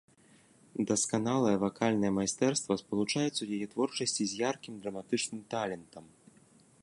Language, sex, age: Belarusian, male, 19-29